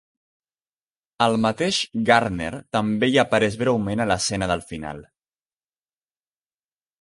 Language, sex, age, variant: Catalan, male, under 19, Central